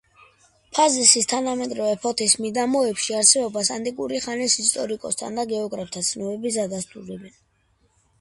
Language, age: Georgian, under 19